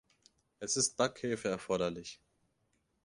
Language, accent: German, Deutschland Deutsch